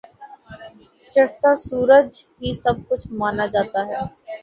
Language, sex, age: Urdu, female, 19-29